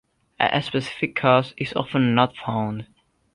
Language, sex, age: English, male, under 19